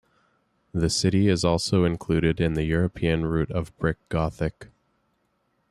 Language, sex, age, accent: English, male, 19-29, Canadian English